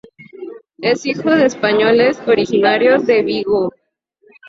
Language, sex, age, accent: Spanish, female, 19-29, México